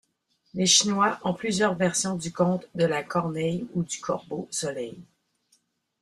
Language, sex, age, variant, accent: French, female, 50-59, Français d'Amérique du Nord, Français du Canada